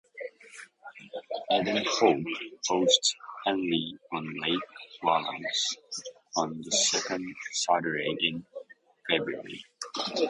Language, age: English, 19-29